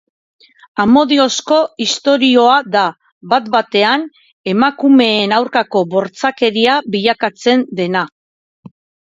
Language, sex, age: Basque, female, 40-49